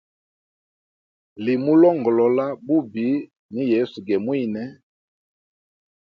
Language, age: Hemba, 40-49